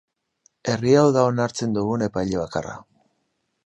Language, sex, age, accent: Basque, male, 40-49, Mendebalekoa (Araba, Bizkaia, Gipuzkoako mendebaleko herri batzuk)